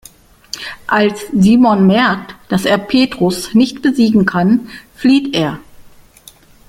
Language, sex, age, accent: German, female, 50-59, Deutschland Deutsch